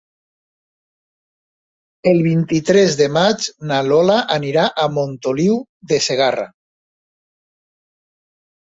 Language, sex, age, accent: Catalan, male, 40-49, valencià